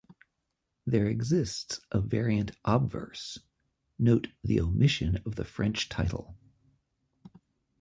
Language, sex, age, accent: English, male, 50-59, United States English